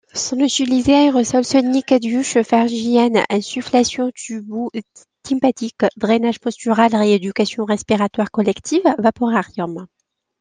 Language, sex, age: French, female, 30-39